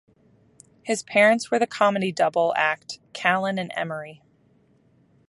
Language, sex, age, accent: English, female, under 19, United States English